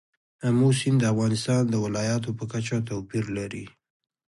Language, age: Pashto, 30-39